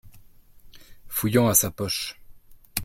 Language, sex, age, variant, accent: French, male, 19-29, Français d'Europe, Français de Suisse